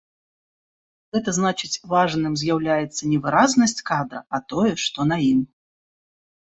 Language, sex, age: Belarusian, female, 40-49